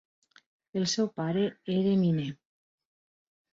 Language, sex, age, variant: Catalan, female, 50-59, Septentrional